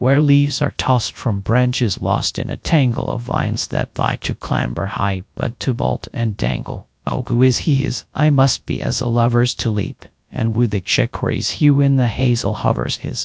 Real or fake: fake